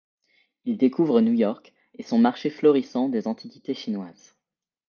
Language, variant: French, Français de métropole